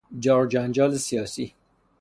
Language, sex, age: Persian, male, 19-29